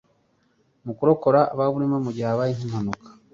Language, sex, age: Kinyarwanda, male, 30-39